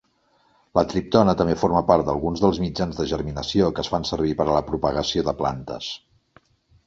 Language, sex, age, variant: Catalan, male, 40-49, Central